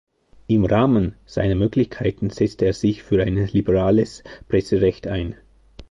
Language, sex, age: German, male, 30-39